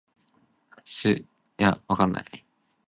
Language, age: Cantonese, 19-29